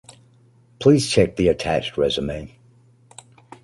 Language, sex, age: English, male, 50-59